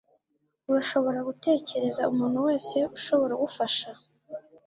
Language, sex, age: Kinyarwanda, female, 19-29